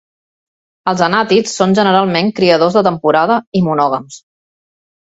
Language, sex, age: Catalan, female, 40-49